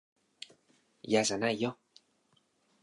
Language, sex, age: Japanese, male, 19-29